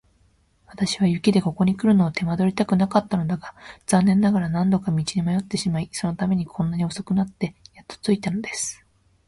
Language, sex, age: Japanese, female, 19-29